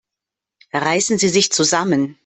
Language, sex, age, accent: German, female, 50-59, Deutschland Deutsch